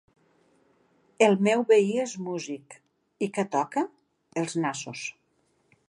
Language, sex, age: Catalan, female, 60-69